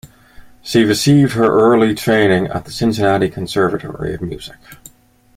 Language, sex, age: English, male, 19-29